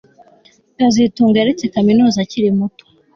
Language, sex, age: Kinyarwanda, female, 19-29